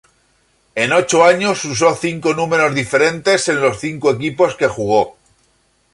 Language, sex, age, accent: Spanish, male, 40-49, España: Centro-Sur peninsular (Madrid, Toledo, Castilla-La Mancha)